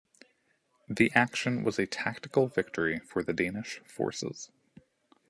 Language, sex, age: English, male, 30-39